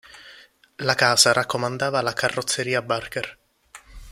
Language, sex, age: Italian, male, under 19